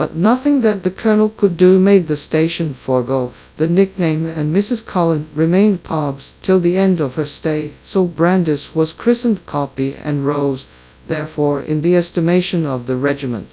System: TTS, FastPitch